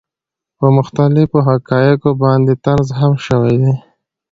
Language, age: Pashto, 19-29